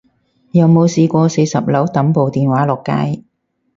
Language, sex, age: Cantonese, female, 30-39